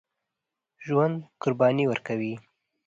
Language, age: Pashto, under 19